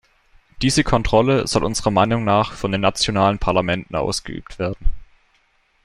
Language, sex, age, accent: German, male, under 19, Deutschland Deutsch